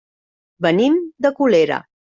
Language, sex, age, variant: Catalan, female, 40-49, Central